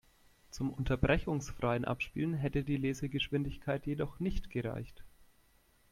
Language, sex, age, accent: German, male, 19-29, Deutschland Deutsch